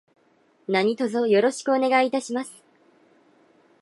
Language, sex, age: Japanese, female, 19-29